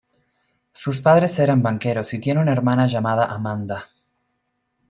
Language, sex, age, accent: Spanish, male, 19-29, Rioplatense: Argentina, Uruguay, este de Bolivia, Paraguay